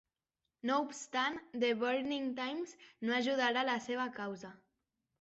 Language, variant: Catalan, Central